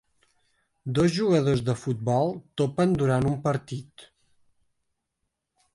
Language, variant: Catalan, Septentrional